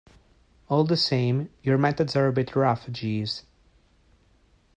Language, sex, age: English, male, 19-29